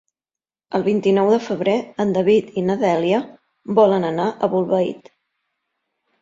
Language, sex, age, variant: Catalan, female, 40-49, Central